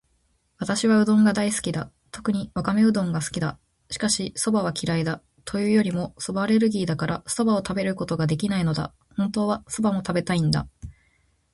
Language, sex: Japanese, female